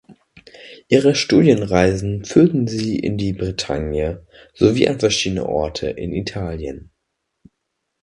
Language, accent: German, Deutschland Deutsch